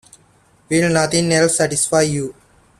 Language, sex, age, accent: English, male, 19-29, India and South Asia (India, Pakistan, Sri Lanka)